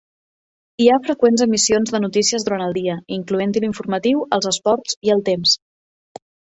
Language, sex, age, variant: Catalan, female, 30-39, Central